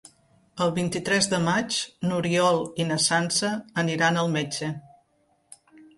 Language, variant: Catalan, Central